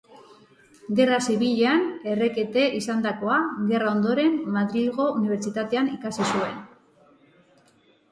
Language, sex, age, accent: Basque, female, 40-49, Mendebalekoa (Araba, Bizkaia, Gipuzkoako mendebaleko herri batzuk)